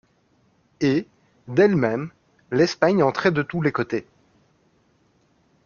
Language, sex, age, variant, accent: French, male, 30-39, Français d'Europe, Français de Belgique